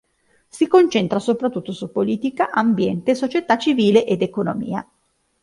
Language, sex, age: Italian, female, 30-39